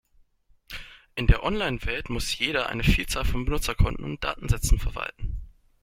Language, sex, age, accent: German, male, 19-29, Deutschland Deutsch